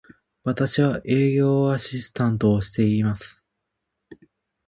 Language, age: Japanese, 19-29